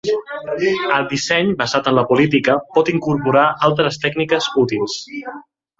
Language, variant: Catalan, Central